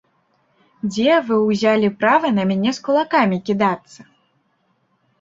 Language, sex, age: Belarusian, female, 19-29